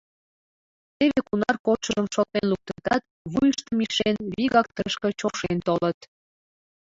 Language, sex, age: Mari, female, 19-29